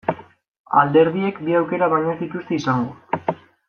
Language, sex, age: Basque, male, 19-29